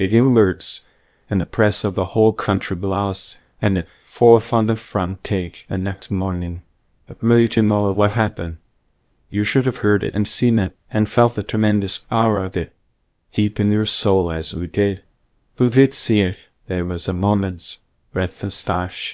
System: TTS, VITS